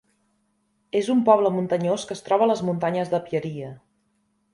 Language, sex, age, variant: Catalan, female, 30-39, Central